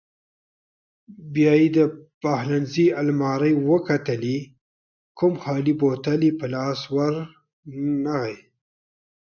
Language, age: Pashto, 30-39